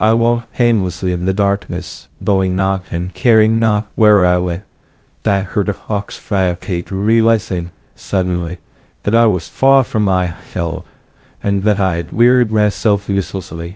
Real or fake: fake